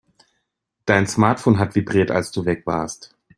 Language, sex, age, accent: German, male, 30-39, Deutschland Deutsch